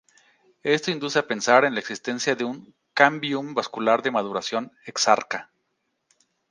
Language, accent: Spanish, México